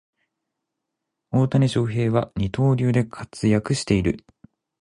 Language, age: Japanese, 30-39